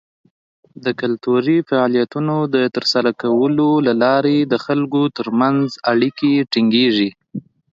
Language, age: Pashto, 19-29